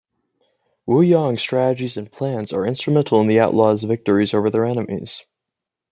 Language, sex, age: English, male, under 19